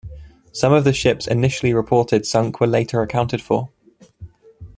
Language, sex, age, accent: English, male, 19-29, England English